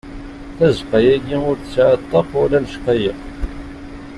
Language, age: Kabyle, 30-39